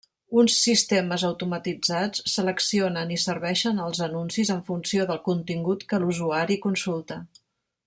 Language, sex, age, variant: Catalan, female, 50-59, Central